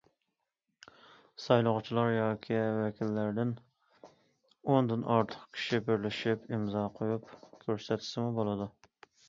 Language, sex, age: Uyghur, female, 30-39